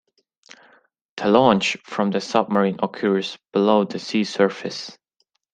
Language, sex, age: English, male, 19-29